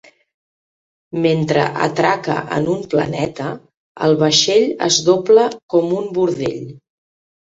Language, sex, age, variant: Catalan, female, 40-49, Central